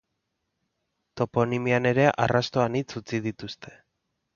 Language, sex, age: Basque, male, 30-39